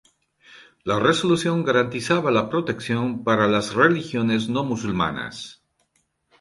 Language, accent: Spanish, Andino-Pacífico: Colombia, Perú, Ecuador, oeste de Bolivia y Venezuela andina